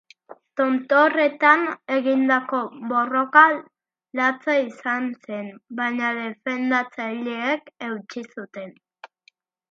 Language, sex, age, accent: Basque, male, under 19, Erdialdekoa edo Nafarra (Gipuzkoa, Nafarroa)